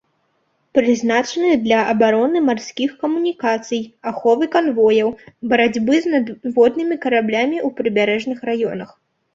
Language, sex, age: Belarusian, female, under 19